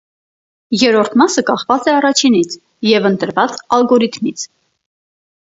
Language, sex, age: Armenian, female, 30-39